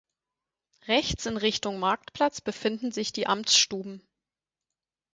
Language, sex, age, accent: German, female, 30-39, Deutschland Deutsch